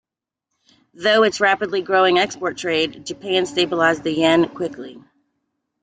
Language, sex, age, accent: English, female, 40-49, United States English